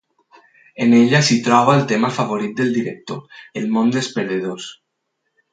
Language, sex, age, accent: Catalan, male, 19-29, valencià